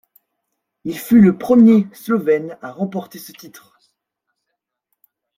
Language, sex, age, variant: French, male, 19-29, Français de métropole